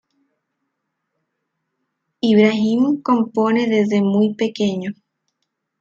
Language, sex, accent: Spanish, female, Andino-Pacífico: Colombia, Perú, Ecuador, oeste de Bolivia y Venezuela andina